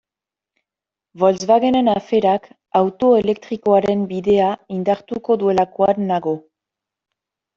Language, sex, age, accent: Basque, female, 19-29, Nafar-lapurtarra edo Zuberotarra (Lapurdi, Nafarroa Beherea, Zuberoa)